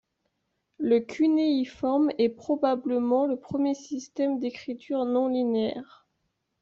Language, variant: French, Français de métropole